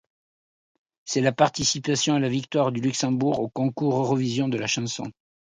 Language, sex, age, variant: French, male, 60-69, Français de métropole